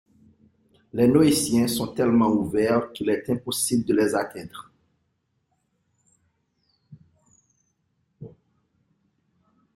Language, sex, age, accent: French, male, 40-49, Français d’Haïti